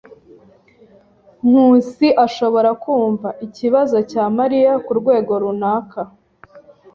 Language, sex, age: Kinyarwanda, female, 19-29